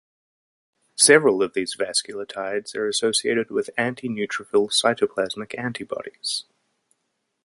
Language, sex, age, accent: English, male, 30-39, New Zealand English